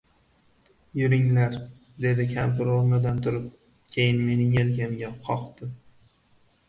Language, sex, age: Uzbek, male, 19-29